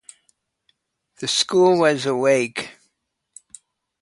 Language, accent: English, United States English